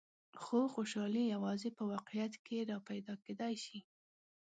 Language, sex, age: Pashto, female, 19-29